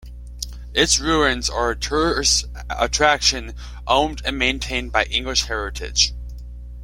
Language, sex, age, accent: English, male, under 19, United States English